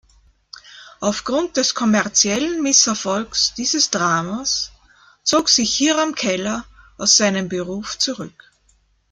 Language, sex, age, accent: German, female, 50-59, Österreichisches Deutsch